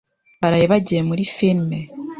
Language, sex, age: Kinyarwanda, female, 19-29